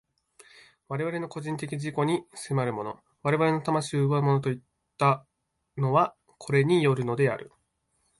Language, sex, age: Japanese, male, 19-29